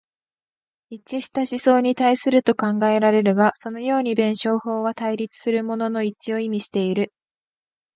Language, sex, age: Japanese, female, 19-29